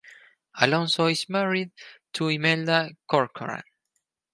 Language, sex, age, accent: English, male, 19-29, United States English